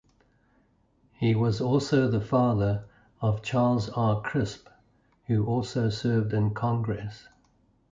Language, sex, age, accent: English, male, 70-79, Southern African (South Africa, Zimbabwe, Namibia)